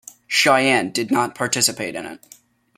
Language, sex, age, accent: English, male, under 19, United States English